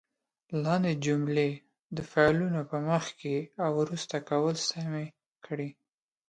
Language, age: Pashto, 19-29